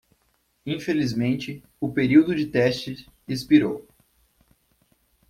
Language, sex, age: Portuguese, male, 19-29